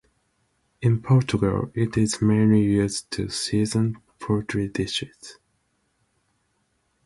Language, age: English, 19-29